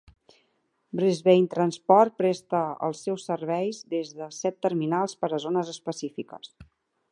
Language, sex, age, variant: Catalan, female, 40-49, Central